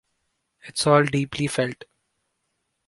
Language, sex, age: English, male, 19-29